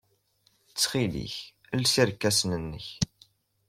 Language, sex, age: Kabyle, male, under 19